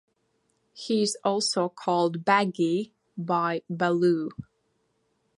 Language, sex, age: English, female, 19-29